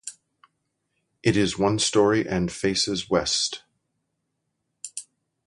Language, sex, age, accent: English, male, 60-69, United States English